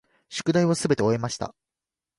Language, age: Japanese, 19-29